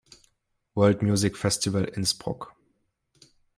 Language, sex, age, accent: German, male, 19-29, Deutschland Deutsch